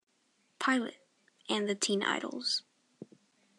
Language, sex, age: English, female, under 19